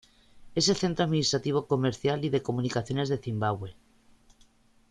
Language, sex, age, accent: Spanish, male, 30-39, España: Centro-Sur peninsular (Madrid, Toledo, Castilla-La Mancha)